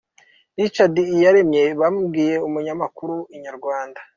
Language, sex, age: Kinyarwanda, male, 19-29